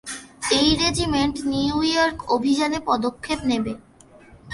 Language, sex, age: Bengali, female, under 19